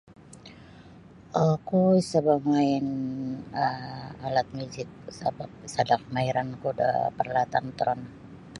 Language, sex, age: Sabah Bisaya, female, 50-59